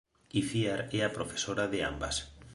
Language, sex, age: Galician, male, 40-49